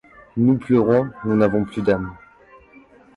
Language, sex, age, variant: French, male, 30-39, Français de métropole